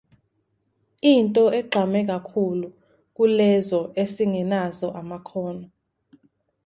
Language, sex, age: Zulu, female, 19-29